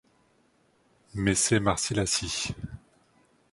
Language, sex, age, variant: French, male, 30-39, Français de métropole